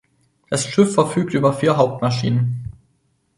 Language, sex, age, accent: German, male, under 19, Deutschland Deutsch